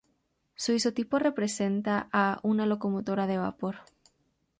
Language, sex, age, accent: Spanish, female, under 19, América central